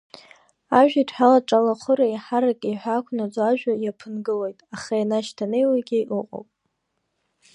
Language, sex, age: Abkhazian, female, under 19